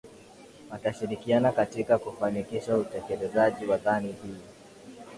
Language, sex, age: Swahili, male, 19-29